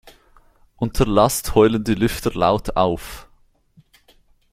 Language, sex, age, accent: German, male, 19-29, Schweizerdeutsch